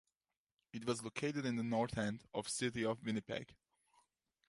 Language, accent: English, Turkish